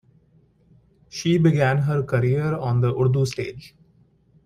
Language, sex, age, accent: English, male, 19-29, India and South Asia (India, Pakistan, Sri Lanka)